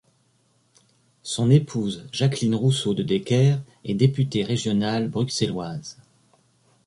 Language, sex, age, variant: French, male, 40-49, Français de métropole